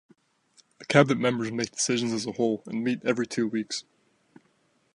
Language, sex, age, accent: English, male, 19-29, United States English